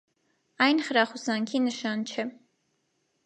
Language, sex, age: Armenian, female, 19-29